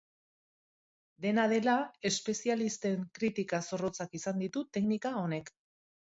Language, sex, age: Basque, female, 40-49